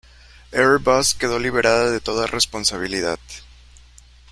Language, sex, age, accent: Spanish, male, 19-29, México